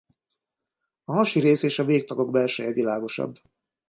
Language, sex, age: Hungarian, male, 50-59